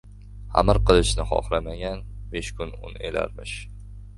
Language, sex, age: Uzbek, male, under 19